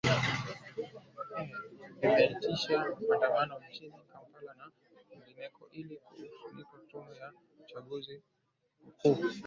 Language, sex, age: Swahili, male, 19-29